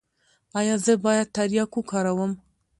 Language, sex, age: Pashto, female, 19-29